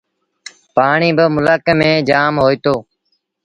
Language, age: Sindhi Bhil, 19-29